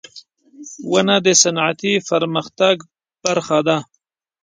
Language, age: Pashto, 30-39